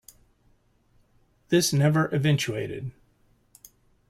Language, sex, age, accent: English, male, 50-59, United States English